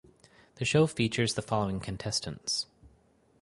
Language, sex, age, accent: English, male, 30-39, United States English